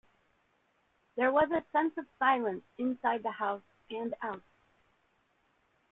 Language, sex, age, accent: English, female, 40-49, United States English